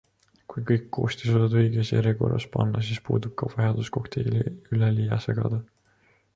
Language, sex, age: Estonian, male, 19-29